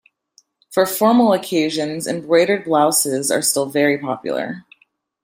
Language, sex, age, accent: English, female, 19-29, United States English